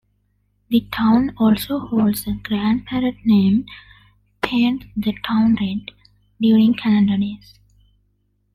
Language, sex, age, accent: English, female, 19-29, India and South Asia (India, Pakistan, Sri Lanka)